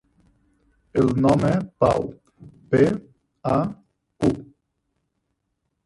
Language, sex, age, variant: Catalan, male, 19-29, Nord-Occidental